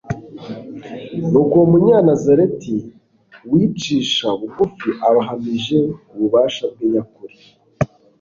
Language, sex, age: Kinyarwanda, male, 19-29